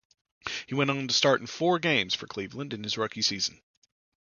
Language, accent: English, United States English